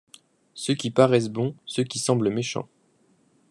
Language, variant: French, Français de métropole